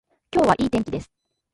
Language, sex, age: Japanese, female, 40-49